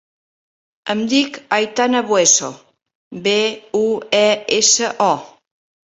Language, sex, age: Catalan, female, 60-69